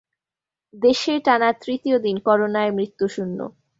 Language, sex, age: Bengali, female, 19-29